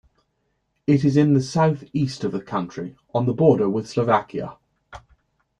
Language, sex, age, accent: English, male, 30-39, England English